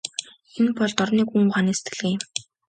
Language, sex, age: Mongolian, female, 19-29